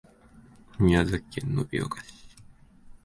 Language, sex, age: Japanese, male, 19-29